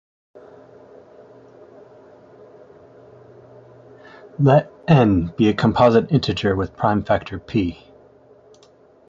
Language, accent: English, United States English